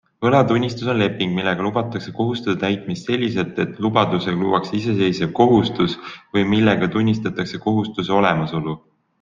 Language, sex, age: Estonian, male, 19-29